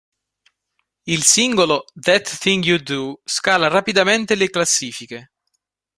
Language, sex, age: Italian, male, 19-29